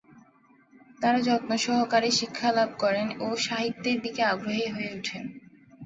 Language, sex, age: Bengali, female, 19-29